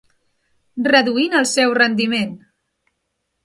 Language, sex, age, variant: Catalan, female, 30-39, Central